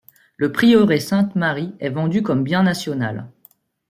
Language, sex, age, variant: French, female, 30-39, Français de métropole